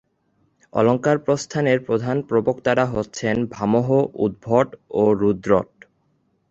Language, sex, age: Bengali, male, 19-29